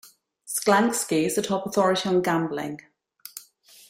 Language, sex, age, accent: English, female, 40-49, England English